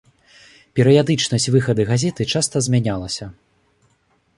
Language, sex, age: Belarusian, male, 19-29